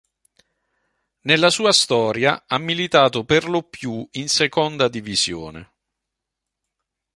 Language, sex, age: Italian, male, 40-49